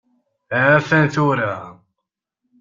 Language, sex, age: Kabyle, male, 19-29